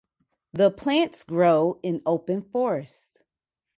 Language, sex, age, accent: English, female, 40-49, United States English